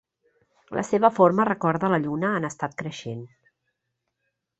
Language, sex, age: Catalan, female, 40-49